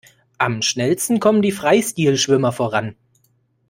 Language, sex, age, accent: German, male, 19-29, Deutschland Deutsch